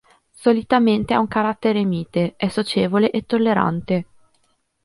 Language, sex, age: Italian, female, 30-39